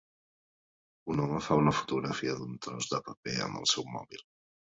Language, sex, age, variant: Catalan, male, 40-49, Nord-Occidental